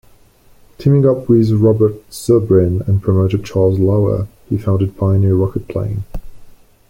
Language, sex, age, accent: English, male, 30-39, Australian English